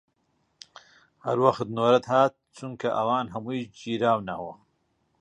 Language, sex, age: Central Kurdish, male, 40-49